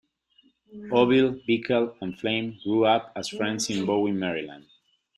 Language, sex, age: English, male, 30-39